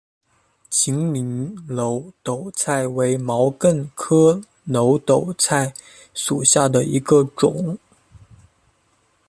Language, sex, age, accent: Chinese, male, 19-29, 出生地：湖北省